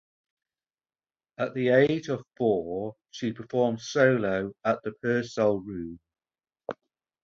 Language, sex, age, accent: English, male, 40-49, England English